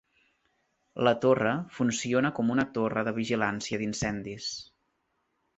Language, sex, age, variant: Catalan, male, 19-29, Central